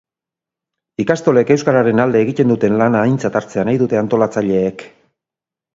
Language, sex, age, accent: Basque, male, 60-69, Erdialdekoa edo Nafarra (Gipuzkoa, Nafarroa)